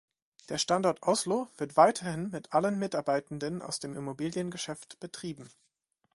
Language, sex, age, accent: German, male, 19-29, Deutschland Deutsch